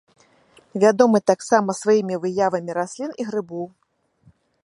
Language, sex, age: Belarusian, female, 30-39